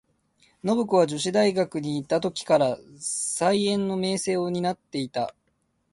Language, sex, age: Japanese, male, 30-39